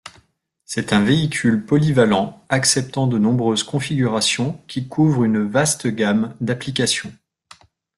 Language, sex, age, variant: French, male, 40-49, Français de métropole